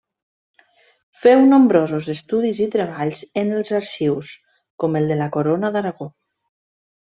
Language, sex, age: Catalan, female, 50-59